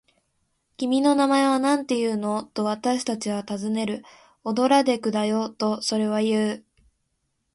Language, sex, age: Japanese, female, 19-29